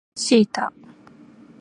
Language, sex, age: Japanese, female, 19-29